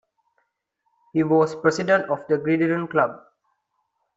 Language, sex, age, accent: English, male, 19-29, India and South Asia (India, Pakistan, Sri Lanka)